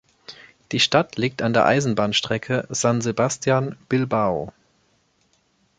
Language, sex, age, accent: German, male, 19-29, Deutschland Deutsch